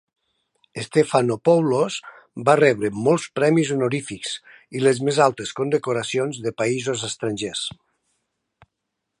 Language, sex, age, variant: Catalan, male, 60-69, Nord-Occidental